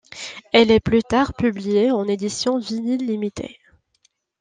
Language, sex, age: French, female, 19-29